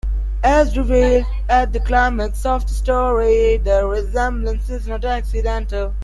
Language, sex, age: English, male, under 19